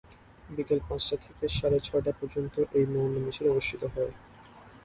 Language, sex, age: Bengali, male, 19-29